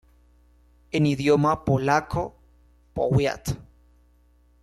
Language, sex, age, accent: Spanish, male, 19-29, Caribe: Cuba, Venezuela, Puerto Rico, República Dominicana, Panamá, Colombia caribeña, México caribeño, Costa del golfo de México